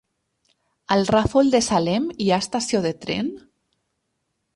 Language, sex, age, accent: Catalan, female, 30-39, valencià meridional